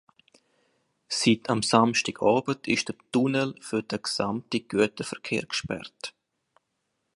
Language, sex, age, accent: German, male, 30-39, Schweizerdeutsch